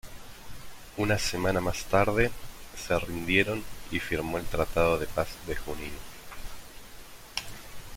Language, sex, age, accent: Spanish, male, 30-39, Rioplatense: Argentina, Uruguay, este de Bolivia, Paraguay